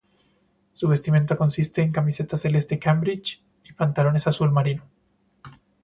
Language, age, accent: Spanish, 19-29, Andino-Pacífico: Colombia, Perú, Ecuador, oeste de Bolivia y Venezuela andina